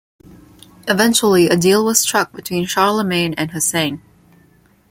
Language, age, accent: English, 19-29, Filipino